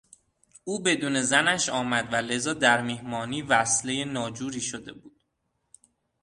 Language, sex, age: Persian, male, 19-29